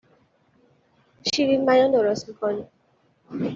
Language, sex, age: Persian, female, 19-29